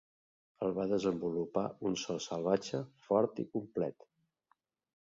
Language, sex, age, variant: Catalan, male, 50-59, Central